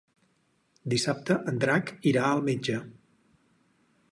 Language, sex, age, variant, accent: Catalan, male, 40-49, Central, central